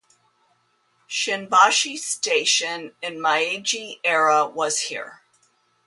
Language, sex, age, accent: English, female, 50-59, United States English